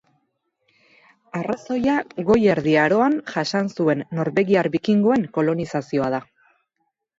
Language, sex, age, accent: Basque, female, 30-39, Erdialdekoa edo Nafarra (Gipuzkoa, Nafarroa)